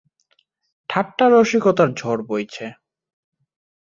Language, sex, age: Bengali, male, 19-29